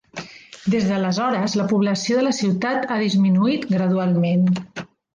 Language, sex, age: Catalan, female, 40-49